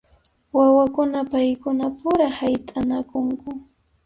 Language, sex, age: Puno Quechua, female, 19-29